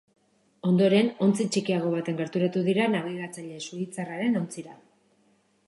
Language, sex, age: Basque, female, 40-49